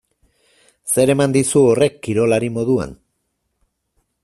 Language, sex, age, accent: Basque, male, 40-49, Mendebalekoa (Araba, Bizkaia, Gipuzkoako mendebaleko herri batzuk)